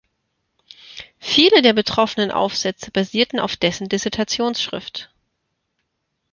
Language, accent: German, Deutschland Deutsch